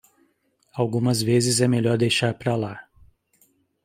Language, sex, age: Portuguese, male, 40-49